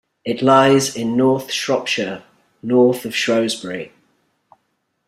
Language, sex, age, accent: English, male, 40-49, England English